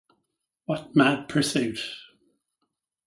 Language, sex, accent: English, male, Irish English